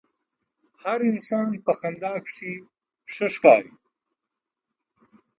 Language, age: Pashto, 50-59